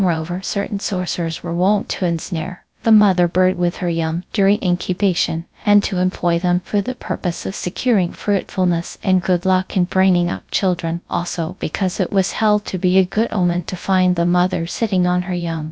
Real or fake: fake